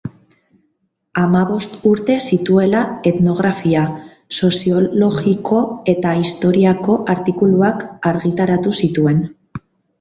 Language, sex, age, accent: Basque, female, 30-39, Mendebalekoa (Araba, Bizkaia, Gipuzkoako mendebaleko herri batzuk)